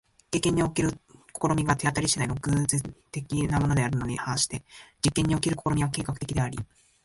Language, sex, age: Japanese, male, 19-29